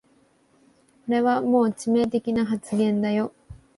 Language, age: Japanese, 19-29